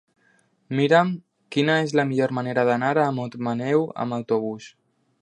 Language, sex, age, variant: Catalan, male, under 19, Alacantí